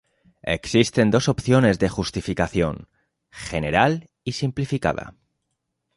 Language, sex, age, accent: Spanish, male, 19-29, España: Norte peninsular (Asturias, Castilla y León, Cantabria, País Vasco, Navarra, Aragón, La Rioja, Guadalajara, Cuenca)